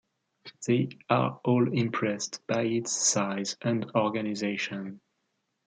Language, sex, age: English, male, 30-39